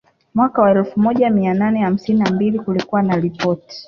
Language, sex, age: Swahili, female, 19-29